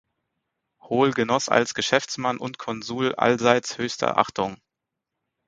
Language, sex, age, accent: German, male, 30-39, Deutschland Deutsch